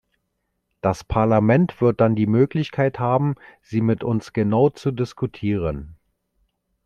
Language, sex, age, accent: German, male, 40-49, Deutschland Deutsch